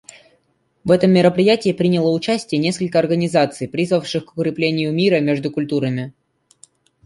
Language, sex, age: Russian, male, under 19